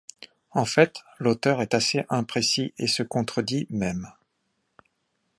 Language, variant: French, Français de métropole